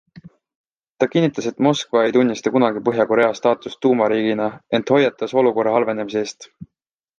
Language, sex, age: Estonian, male, 19-29